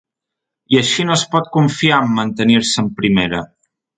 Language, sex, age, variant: Catalan, male, 30-39, Central